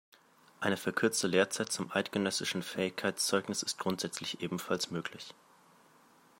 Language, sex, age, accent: German, male, 19-29, Deutschland Deutsch